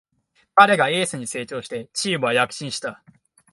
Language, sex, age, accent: Japanese, male, 19-29, 標準語